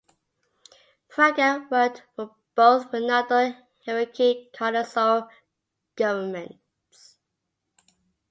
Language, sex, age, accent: English, female, 40-49, Scottish English